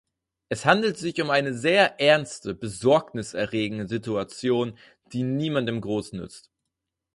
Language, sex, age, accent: German, male, 19-29, Deutschland Deutsch